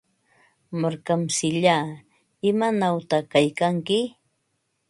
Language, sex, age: Ambo-Pasco Quechua, female, 60-69